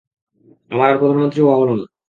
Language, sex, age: Bengali, male, 19-29